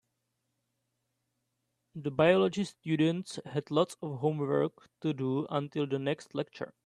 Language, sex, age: English, male, 19-29